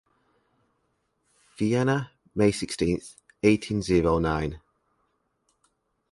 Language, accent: English, England English